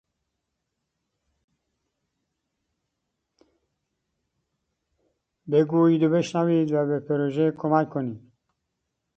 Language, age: Persian, 70-79